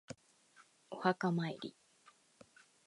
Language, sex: Japanese, female